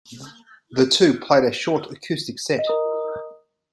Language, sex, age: English, male, 40-49